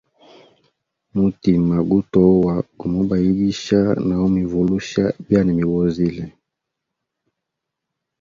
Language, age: Hemba, 19-29